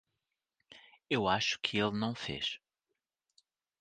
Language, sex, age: Portuguese, male, 40-49